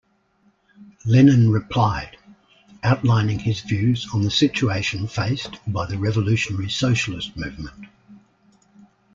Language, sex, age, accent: English, male, 60-69, Australian English